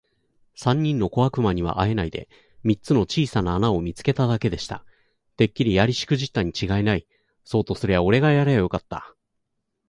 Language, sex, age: Japanese, male, 40-49